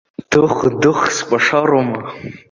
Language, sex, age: Abkhazian, male, under 19